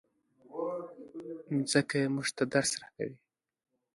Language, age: Pashto, under 19